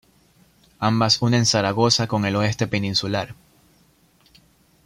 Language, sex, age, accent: Spanish, male, 19-29, Andino-Pacífico: Colombia, Perú, Ecuador, oeste de Bolivia y Venezuela andina